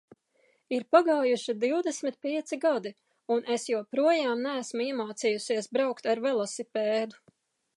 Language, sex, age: Latvian, female, 40-49